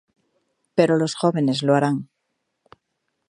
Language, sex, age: Spanish, female, 30-39